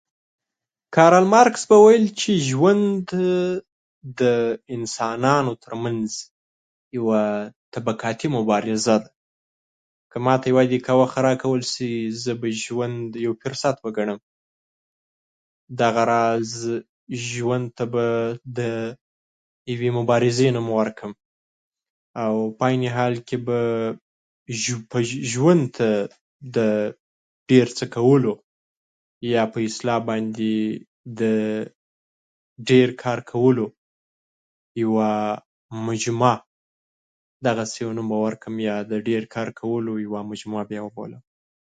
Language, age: Pashto, 19-29